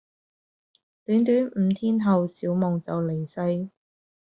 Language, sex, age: Cantonese, female, 30-39